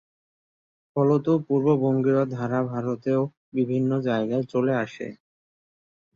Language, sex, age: Bengali, male, 19-29